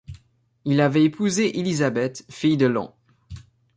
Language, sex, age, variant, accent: French, male, 19-29, Français d'Amérique du Nord, Français du Canada